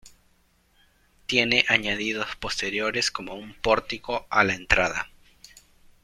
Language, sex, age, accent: Spanish, male, 19-29, Andino-Pacífico: Colombia, Perú, Ecuador, oeste de Bolivia y Venezuela andina